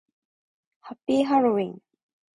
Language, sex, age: Japanese, female, 19-29